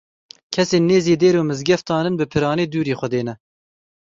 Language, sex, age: Kurdish, male, 19-29